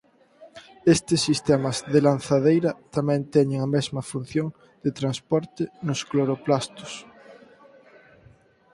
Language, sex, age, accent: Galician, male, 19-29, Atlántico (seseo e gheada)